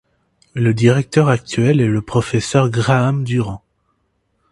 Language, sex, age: French, male, 19-29